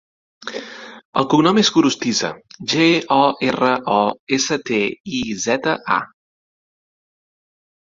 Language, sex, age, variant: Catalan, male, 30-39, Central